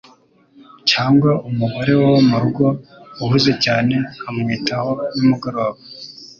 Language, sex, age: Kinyarwanda, male, 19-29